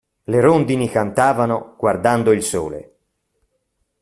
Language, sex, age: Italian, male, 40-49